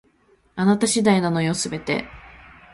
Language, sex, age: Japanese, female, 19-29